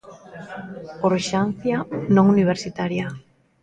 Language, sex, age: Galician, female, 40-49